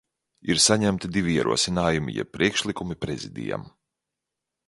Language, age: Latvian, 30-39